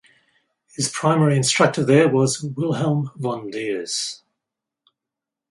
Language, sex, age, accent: English, male, 60-69, Australian English